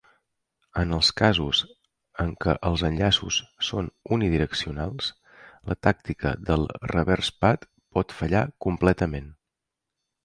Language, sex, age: Catalan, male, 30-39